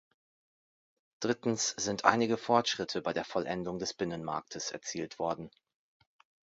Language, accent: German, Deutschland Deutsch